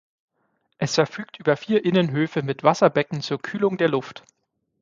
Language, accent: German, Deutschland Deutsch